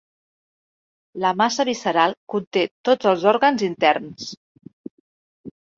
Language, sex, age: Catalan, female, 30-39